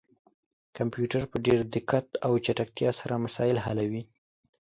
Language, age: Pashto, 19-29